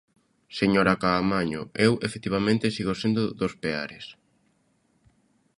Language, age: Galician, 19-29